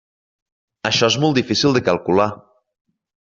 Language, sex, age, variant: Catalan, male, 19-29, Nord-Occidental